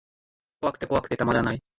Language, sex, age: Japanese, male, 19-29